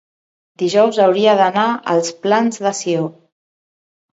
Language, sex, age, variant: Catalan, female, 40-49, Central